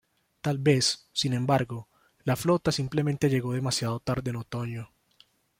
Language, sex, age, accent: Spanish, male, 19-29, Andino-Pacífico: Colombia, Perú, Ecuador, oeste de Bolivia y Venezuela andina